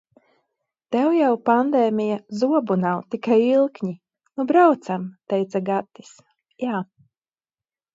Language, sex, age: Latvian, female, 30-39